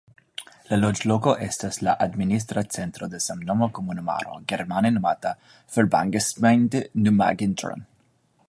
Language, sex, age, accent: Esperanto, male, 19-29, Internacia